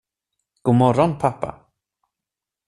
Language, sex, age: Swedish, male, 19-29